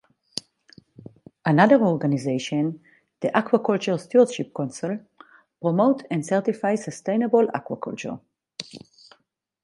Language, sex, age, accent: English, female, 40-49, Israeli